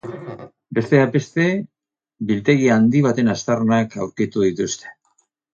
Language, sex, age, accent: Basque, male, 50-59, Mendebalekoa (Araba, Bizkaia, Gipuzkoako mendebaleko herri batzuk)